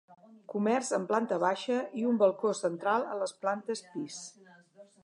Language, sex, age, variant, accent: Catalan, female, 60-69, Central, central